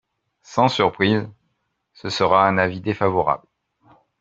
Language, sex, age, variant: French, male, 50-59, Français de métropole